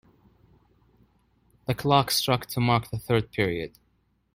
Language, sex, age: English, male, 19-29